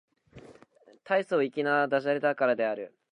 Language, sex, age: Japanese, male, 19-29